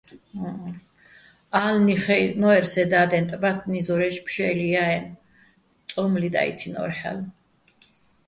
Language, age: Bats, 60-69